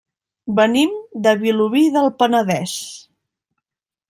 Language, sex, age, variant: Catalan, female, 19-29, Central